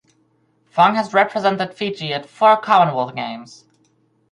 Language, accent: English, United States English